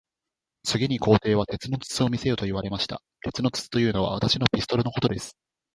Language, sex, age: Japanese, female, 19-29